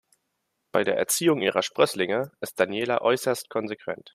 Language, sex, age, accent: German, male, 19-29, Deutschland Deutsch